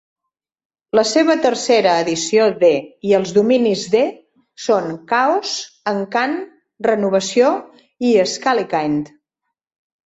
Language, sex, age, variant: Catalan, female, 60-69, Central